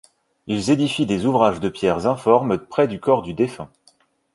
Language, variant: French, Français de métropole